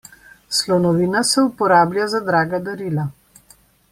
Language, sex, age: Slovenian, female, 50-59